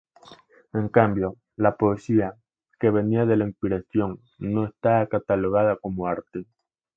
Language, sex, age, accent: Spanish, male, under 19, Andino-Pacífico: Colombia, Perú, Ecuador, oeste de Bolivia y Venezuela andina